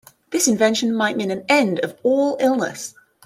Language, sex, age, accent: English, female, 30-39, England English